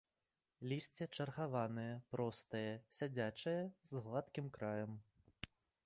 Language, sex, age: Belarusian, male, 19-29